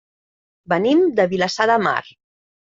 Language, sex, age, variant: Catalan, female, 40-49, Central